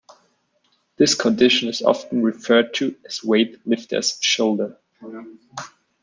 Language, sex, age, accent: English, male, 19-29, United States English